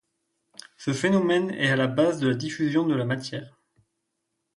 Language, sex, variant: French, male, Français de métropole